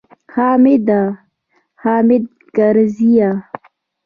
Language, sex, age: Pashto, female, 19-29